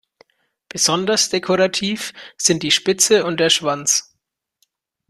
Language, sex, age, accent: German, male, 30-39, Deutschland Deutsch